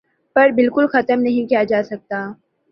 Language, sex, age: Urdu, male, 19-29